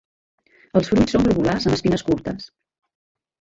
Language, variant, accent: Catalan, Central, central